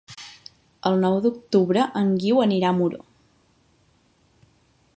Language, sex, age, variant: Catalan, female, 19-29, Central